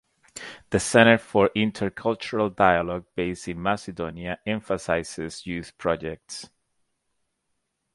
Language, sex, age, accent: English, male, 40-49, United States English